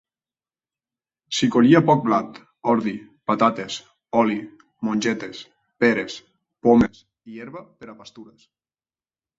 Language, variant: Catalan, Septentrional